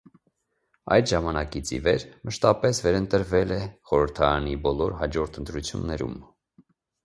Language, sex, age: Armenian, male, 30-39